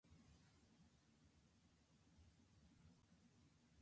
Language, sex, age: English, female, 19-29